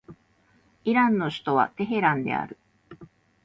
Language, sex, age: Japanese, female, 30-39